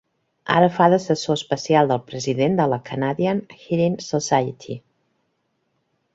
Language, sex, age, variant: Catalan, female, 40-49, Central